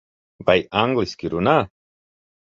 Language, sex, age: Latvian, male, 30-39